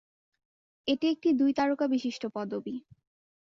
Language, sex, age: Bengali, female, under 19